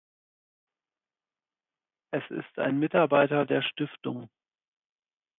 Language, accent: German, Deutschland Deutsch